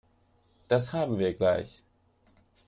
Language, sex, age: German, male, 19-29